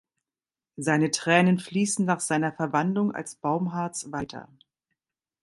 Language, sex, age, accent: German, female, 50-59, Deutschland Deutsch